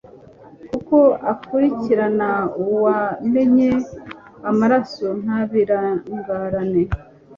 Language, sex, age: Kinyarwanda, female, 30-39